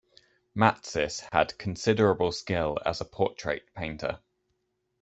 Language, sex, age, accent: English, male, 30-39, England English